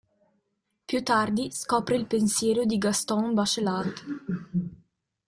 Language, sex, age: Italian, female, 19-29